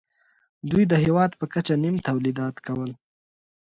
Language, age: Pashto, 19-29